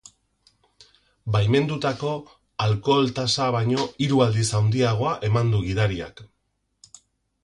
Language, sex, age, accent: Basque, male, 40-49, Erdialdekoa edo Nafarra (Gipuzkoa, Nafarroa)